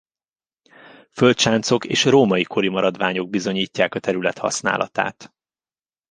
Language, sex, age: Hungarian, male, 30-39